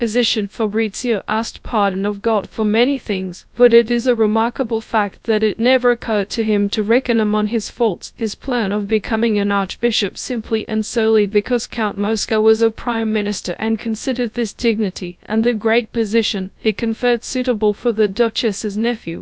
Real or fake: fake